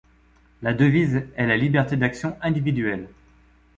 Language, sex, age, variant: French, male, 40-49, Français de métropole